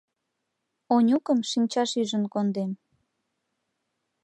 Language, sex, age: Mari, female, 19-29